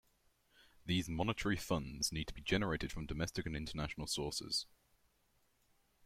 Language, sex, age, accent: English, male, under 19, England English